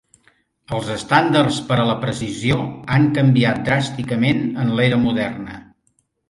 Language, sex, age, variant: Catalan, male, 60-69, Central